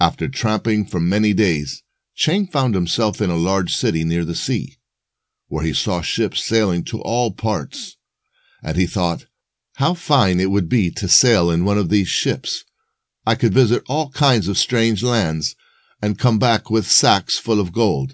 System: none